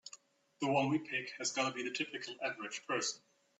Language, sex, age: English, male, 30-39